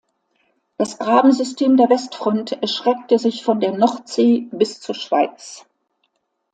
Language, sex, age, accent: German, female, 60-69, Deutschland Deutsch